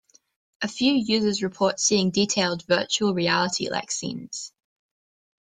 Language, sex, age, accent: English, female, under 19, Australian English